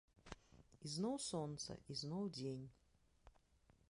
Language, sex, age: Belarusian, female, 30-39